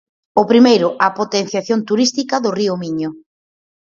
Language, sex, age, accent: Galician, female, 30-39, Atlántico (seseo e gheada)